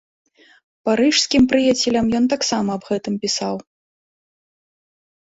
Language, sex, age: Belarusian, female, 19-29